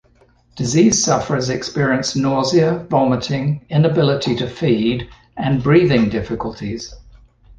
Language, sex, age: English, male, 60-69